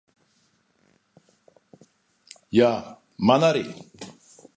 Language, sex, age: Latvian, female, 50-59